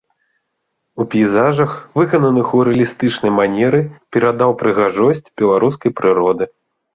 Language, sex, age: Belarusian, male, 30-39